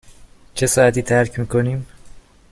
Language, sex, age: Persian, male, 19-29